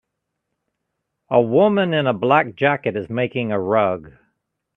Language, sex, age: English, male, 50-59